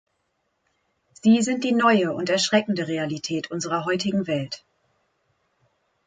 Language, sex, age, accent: German, female, 19-29, Deutschland Deutsch